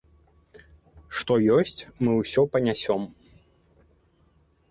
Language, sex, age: Belarusian, male, 19-29